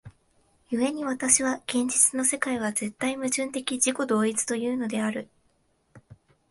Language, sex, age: Japanese, female, 19-29